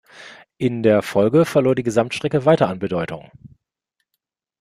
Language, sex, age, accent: German, male, 40-49, Deutschland Deutsch